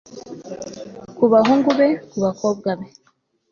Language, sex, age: Kinyarwanda, female, 19-29